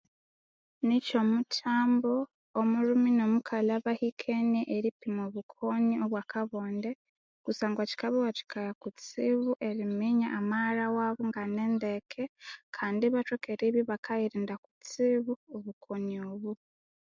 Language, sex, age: Konzo, female, 19-29